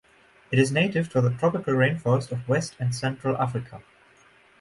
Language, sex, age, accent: English, male, 19-29, German Accent